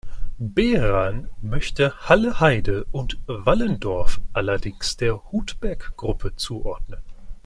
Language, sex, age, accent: German, male, 19-29, Deutschland Deutsch